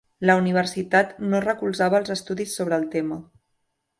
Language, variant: Catalan, Central